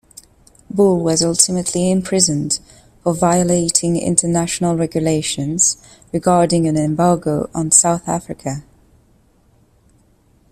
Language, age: English, 19-29